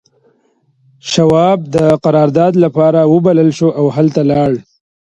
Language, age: Pashto, 30-39